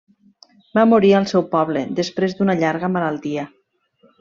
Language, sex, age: Catalan, female, 50-59